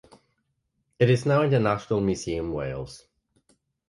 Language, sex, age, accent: English, male, 30-39, United States English